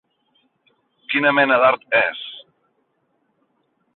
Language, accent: Catalan, gironí